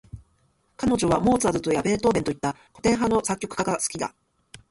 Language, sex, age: Japanese, female, 40-49